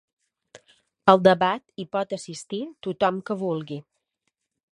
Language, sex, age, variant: Catalan, female, 40-49, Balear